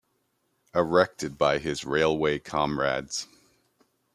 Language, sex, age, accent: English, male, 30-39, United States English